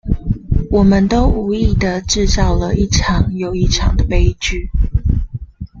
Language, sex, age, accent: Chinese, female, 19-29, 出生地：高雄市